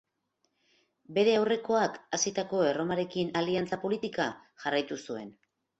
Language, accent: Basque, Mendebalekoa (Araba, Bizkaia, Gipuzkoako mendebaleko herri batzuk)